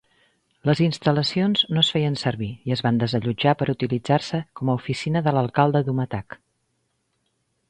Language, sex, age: Catalan, female, 50-59